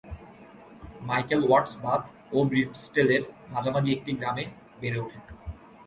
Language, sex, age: Bengali, male, 19-29